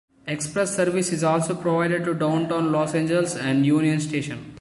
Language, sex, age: English, male, 19-29